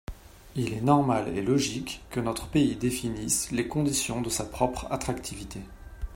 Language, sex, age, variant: French, male, 40-49, Français de métropole